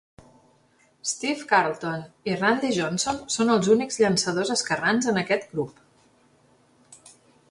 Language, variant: Catalan, Central